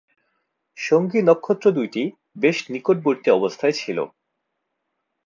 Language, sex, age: Bengali, male, 19-29